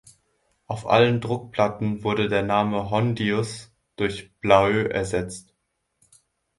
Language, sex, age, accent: German, male, under 19, Deutschland Deutsch